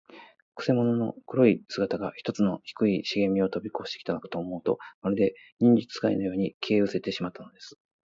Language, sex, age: Japanese, male, 40-49